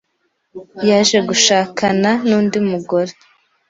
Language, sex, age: Kinyarwanda, female, 19-29